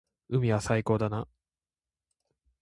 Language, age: Japanese, 19-29